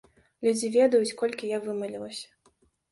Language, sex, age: Belarusian, female, 19-29